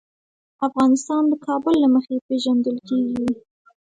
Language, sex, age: Pashto, female, 19-29